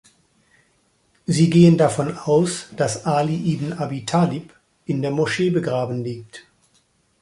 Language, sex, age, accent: German, male, 60-69, Deutschland Deutsch